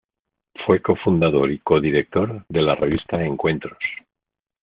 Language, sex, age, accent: Spanish, male, 50-59, España: Centro-Sur peninsular (Madrid, Toledo, Castilla-La Mancha)